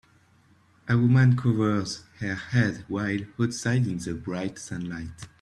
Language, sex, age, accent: English, male, 19-29, England English